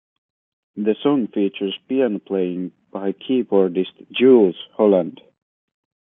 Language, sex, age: English, male, 19-29